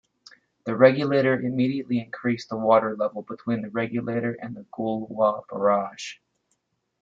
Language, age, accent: English, 30-39, United States English